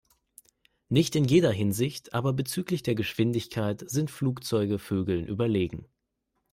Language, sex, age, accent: German, male, 19-29, Deutschland Deutsch